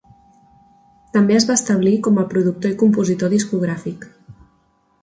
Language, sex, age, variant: Catalan, female, 19-29, Central